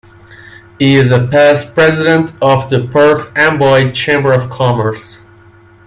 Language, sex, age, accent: English, male, 19-29, United States English